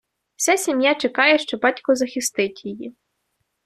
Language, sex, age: Ukrainian, female, 30-39